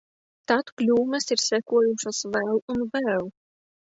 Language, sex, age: Latvian, female, 19-29